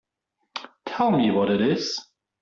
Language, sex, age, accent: English, male, 19-29, England English